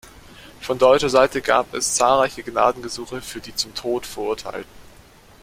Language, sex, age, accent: German, male, under 19, Deutschland Deutsch